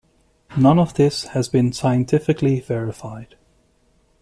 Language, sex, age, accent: English, male, 30-39, United States English